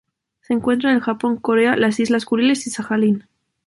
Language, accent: Spanish, España: Norte peninsular (Asturias, Castilla y León, Cantabria, País Vasco, Navarra, Aragón, La Rioja, Guadalajara, Cuenca)